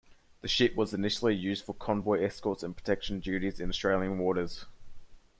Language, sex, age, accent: English, male, 19-29, Australian English